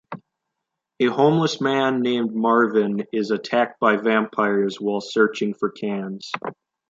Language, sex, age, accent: English, male, under 19, United States English